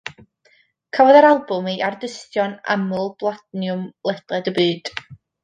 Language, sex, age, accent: Welsh, female, 19-29, Y Deyrnas Unedig Cymraeg